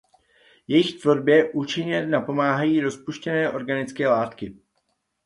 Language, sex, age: Czech, male, 40-49